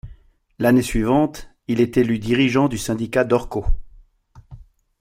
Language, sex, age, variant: French, male, 50-59, Français de métropole